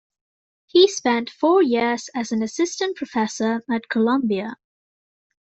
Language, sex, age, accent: English, female, 19-29, England English